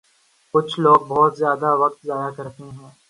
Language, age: Urdu, 19-29